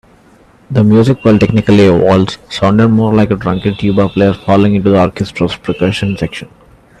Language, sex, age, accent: English, male, 19-29, India and South Asia (India, Pakistan, Sri Lanka)